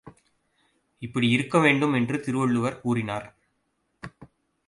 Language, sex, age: Tamil, male, 40-49